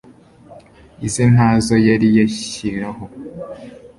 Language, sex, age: Kinyarwanda, male, 19-29